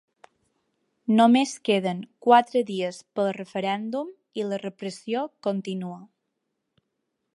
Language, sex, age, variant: Catalan, female, 19-29, Balear